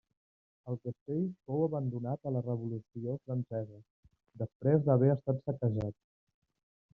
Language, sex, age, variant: Catalan, male, 30-39, Central